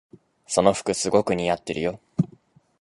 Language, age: Japanese, 19-29